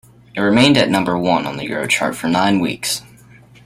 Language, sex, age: English, male, under 19